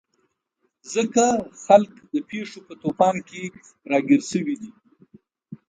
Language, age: Pashto, 50-59